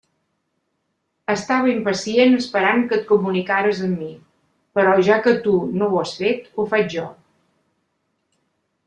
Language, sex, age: Catalan, female, 70-79